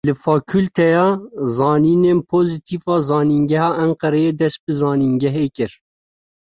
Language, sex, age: Kurdish, male, 19-29